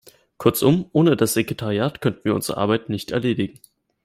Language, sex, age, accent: German, male, 19-29, Deutschland Deutsch